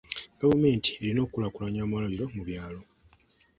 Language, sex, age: Ganda, male, 19-29